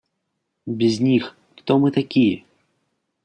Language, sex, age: Russian, male, under 19